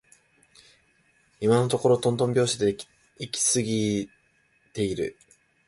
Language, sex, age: Japanese, male, 19-29